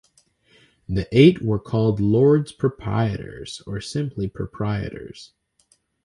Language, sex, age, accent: English, male, under 19, United States English